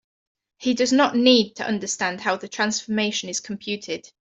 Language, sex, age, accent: English, female, 30-39, England English